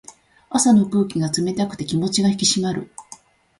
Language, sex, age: Japanese, female, 50-59